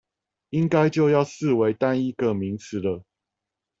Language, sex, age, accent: Chinese, male, 30-39, 出生地：新北市